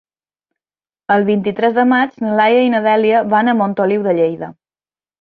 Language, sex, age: Catalan, female, 30-39